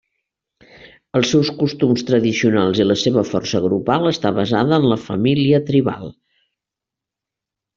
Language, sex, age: Catalan, female, 70-79